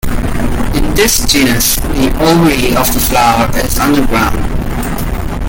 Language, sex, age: English, male, 19-29